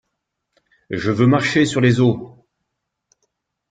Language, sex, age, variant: French, male, 40-49, Français de métropole